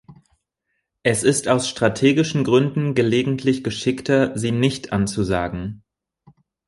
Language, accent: German, Deutschland Deutsch